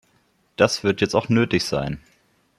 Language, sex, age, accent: German, male, 30-39, Deutschland Deutsch